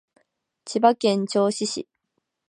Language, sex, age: Japanese, female, 19-29